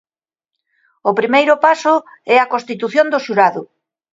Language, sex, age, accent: Galician, female, 60-69, Normativo (estándar)